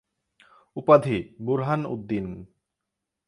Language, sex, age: Bengali, male, 19-29